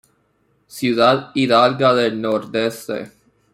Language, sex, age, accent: Spanish, male, 19-29, Caribe: Cuba, Venezuela, Puerto Rico, República Dominicana, Panamá, Colombia caribeña, México caribeño, Costa del golfo de México